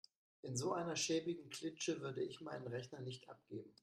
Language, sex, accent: German, male, Deutschland Deutsch